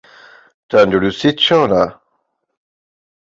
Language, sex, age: Central Kurdish, male, 19-29